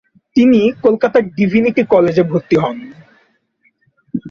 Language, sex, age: Bengali, male, 19-29